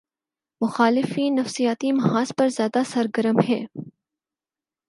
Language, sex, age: Urdu, female, 19-29